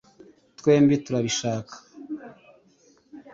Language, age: Kinyarwanda, 30-39